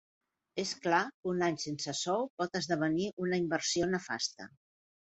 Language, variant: Catalan, Central